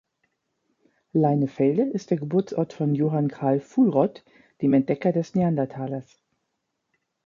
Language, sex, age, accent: German, female, 50-59, Deutschland Deutsch